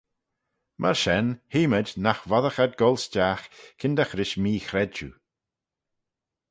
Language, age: Manx, 40-49